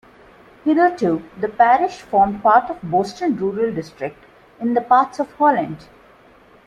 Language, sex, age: English, female, 30-39